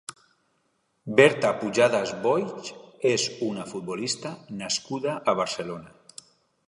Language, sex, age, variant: Catalan, male, 50-59, Alacantí